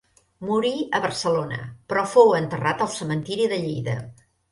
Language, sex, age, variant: Catalan, female, 60-69, Central